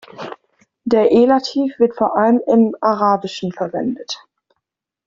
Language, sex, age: German, female, under 19